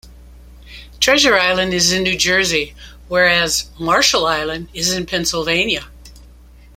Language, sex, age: English, female, 70-79